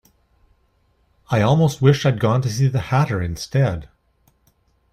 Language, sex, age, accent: English, male, 50-59, Canadian English